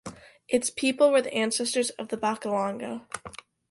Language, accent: English, United States English